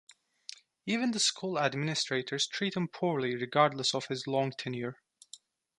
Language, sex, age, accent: English, male, 19-29, United States English